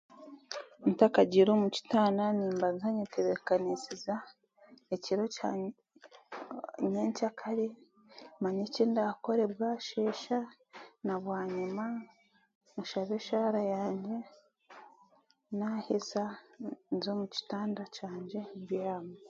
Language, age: Chiga, 19-29